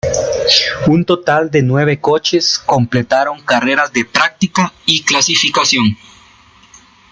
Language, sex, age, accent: Spanish, male, 19-29, América central